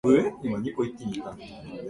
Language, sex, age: Japanese, male, under 19